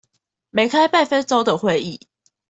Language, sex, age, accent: Chinese, female, 19-29, 出生地：臺北市